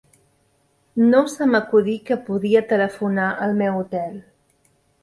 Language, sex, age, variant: Catalan, female, 40-49, Central